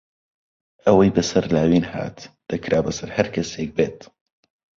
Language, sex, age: Central Kurdish, male, under 19